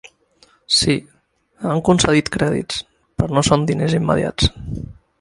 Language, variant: Catalan, Balear